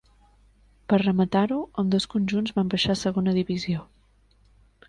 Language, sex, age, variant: Catalan, female, 19-29, Septentrional